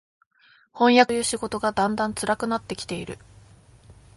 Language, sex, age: Japanese, female, 19-29